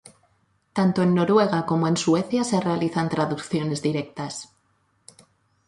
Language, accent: Spanish, España: Norte peninsular (Asturias, Castilla y León, Cantabria, País Vasco, Navarra, Aragón, La Rioja, Guadalajara, Cuenca)